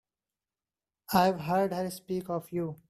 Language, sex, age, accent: English, male, 19-29, India and South Asia (India, Pakistan, Sri Lanka)